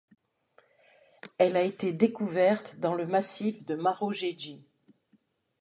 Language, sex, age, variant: French, female, 60-69, Français de métropole